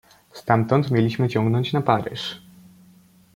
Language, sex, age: Polish, male, 19-29